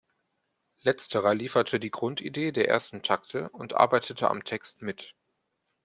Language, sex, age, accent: German, male, 19-29, Deutschland Deutsch